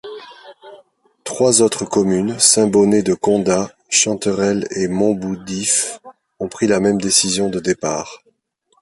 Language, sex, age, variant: French, male, 30-39, Français de métropole